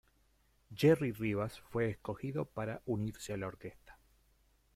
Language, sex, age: Spanish, male, 50-59